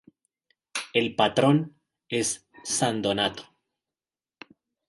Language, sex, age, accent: Spanish, male, 30-39, Andino-Pacífico: Colombia, Perú, Ecuador, oeste de Bolivia y Venezuela andina